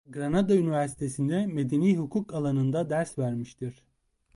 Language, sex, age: Turkish, male, 19-29